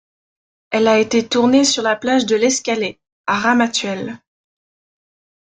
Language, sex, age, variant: French, female, 19-29, Français de métropole